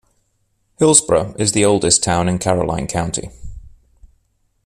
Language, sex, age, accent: English, male, 30-39, England English